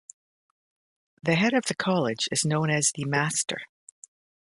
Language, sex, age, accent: English, female, 60-69, Canadian English